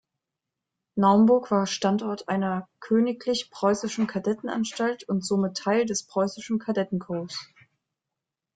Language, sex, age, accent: German, female, 19-29, Deutschland Deutsch